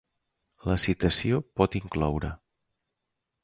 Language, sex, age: Catalan, male, 30-39